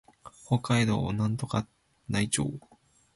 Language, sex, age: Japanese, male, 19-29